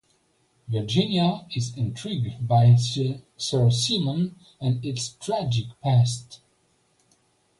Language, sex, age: English, male, 60-69